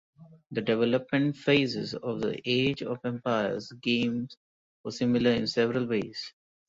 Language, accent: English, India and South Asia (India, Pakistan, Sri Lanka)